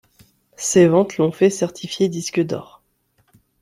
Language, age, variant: French, 19-29, Français de métropole